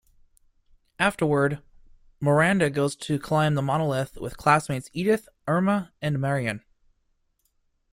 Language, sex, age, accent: English, male, 19-29, United States English